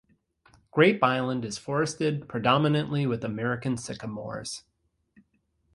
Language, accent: English, United States English